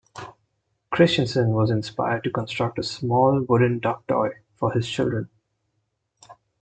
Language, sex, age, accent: English, male, 19-29, India and South Asia (India, Pakistan, Sri Lanka)